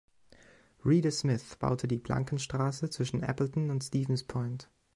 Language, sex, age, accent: German, male, 19-29, Deutschland Deutsch